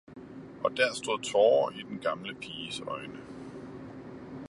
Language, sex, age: Danish, male, 40-49